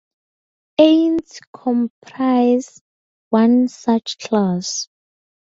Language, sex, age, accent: English, female, 19-29, Southern African (South Africa, Zimbabwe, Namibia)